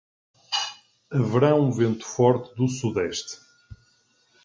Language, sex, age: Portuguese, male, 40-49